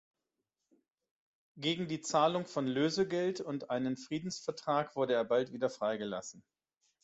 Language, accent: German, Deutschland Deutsch